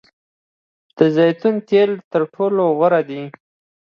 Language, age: Pashto, under 19